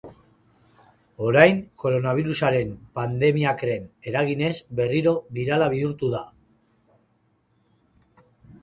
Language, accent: Basque, Mendebalekoa (Araba, Bizkaia, Gipuzkoako mendebaleko herri batzuk)